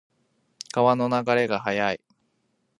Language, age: Japanese, 19-29